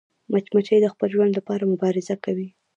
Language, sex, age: Pashto, female, 19-29